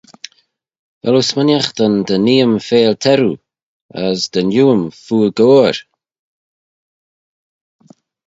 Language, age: Manx, 40-49